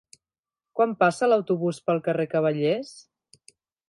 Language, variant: Catalan, Central